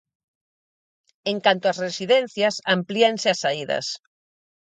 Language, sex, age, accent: Galician, female, 40-49, Atlántico (seseo e gheada)